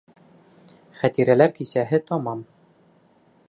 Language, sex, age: Bashkir, male, 30-39